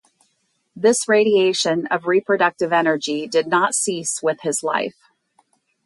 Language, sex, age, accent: English, female, 50-59, United States English